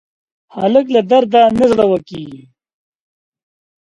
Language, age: Pashto, 19-29